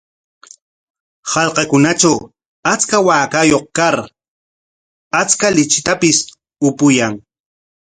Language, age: Corongo Ancash Quechua, 40-49